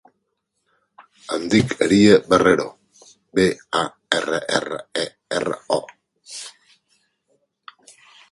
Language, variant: Catalan, Central